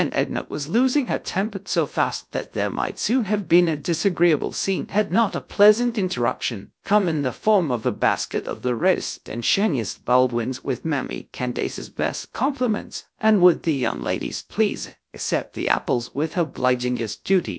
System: TTS, GradTTS